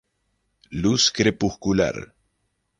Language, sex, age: Spanish, male, 50-59